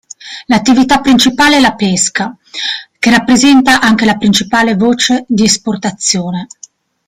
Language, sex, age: Italian, female, 30-39